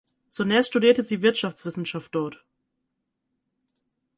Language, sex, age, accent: German, female, 19-29, Deutschland Deutsch